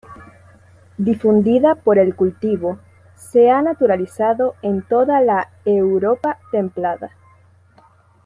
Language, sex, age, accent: Spanish, female, 19-29, Caribe: Cuba, Venezuela, Puerto Rico, República Dominicana, Panamá, Colombia caribeña, México caribeño, Costa del golfo de México